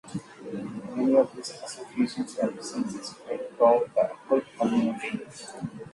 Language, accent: English, United States English; India and South Asia (India, Pakistan, Sri Lanka)